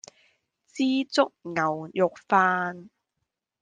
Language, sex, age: Cantonese, female, 19-29